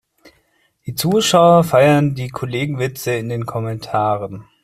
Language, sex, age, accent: German, male, 30-39, Deutschland Deutsch